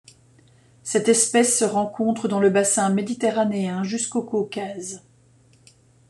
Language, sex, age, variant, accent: French, female, 40-49, Français d'Europe, Français de Belgique